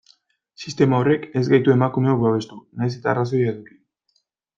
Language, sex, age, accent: Basque, male, 19-29, Erdialdekoa edo Nafarra (Gipuzkoa, Nafarroa)